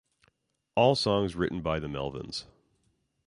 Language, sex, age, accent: English, male, 19-29, United States English